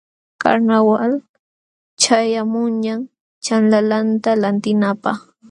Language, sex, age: Jauja Wanca Quechua, female, 19-29